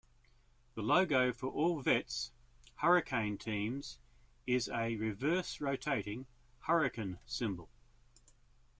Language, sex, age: English, male, 60-69